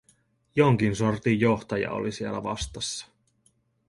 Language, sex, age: Finnish, male, 30-39